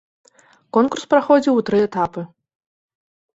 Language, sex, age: Belarusian, female, 19-29